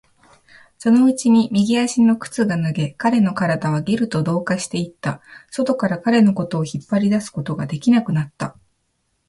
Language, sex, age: Japanese, female, 19-29